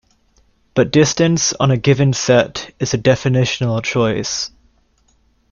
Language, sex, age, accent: English, male, 19-29, Canadian English